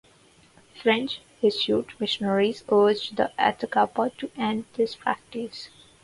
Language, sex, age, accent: English, female, 19-29, India and South Asia (India, Pakistan, Sri Lanka)